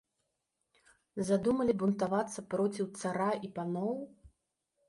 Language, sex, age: Belarusian, female, 40-49